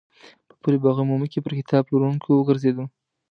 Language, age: Pashto, 19-29